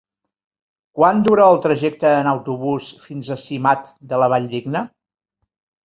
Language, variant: Catalan, Central